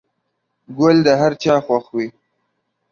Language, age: Pashto, 19-29